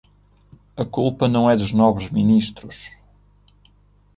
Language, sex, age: Portuguese, male, 19-29